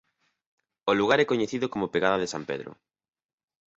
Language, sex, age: Galician, male, 30-39